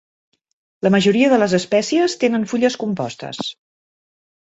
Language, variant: Catalan, Central